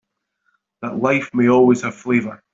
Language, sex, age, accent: English, male, 30-39, Scottish English